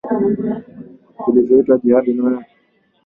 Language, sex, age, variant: Swahili, male, 19-29, Kiswahili cha Bara ya Kenya